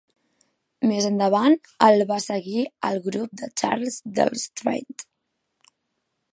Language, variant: Catalan, Central